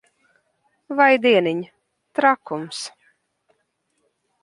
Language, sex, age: Latvian, female, 19-29